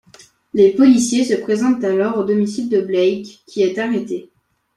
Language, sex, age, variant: French, male, under 19, Français de métropole